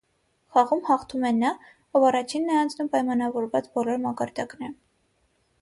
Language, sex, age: Armenian, female, under 19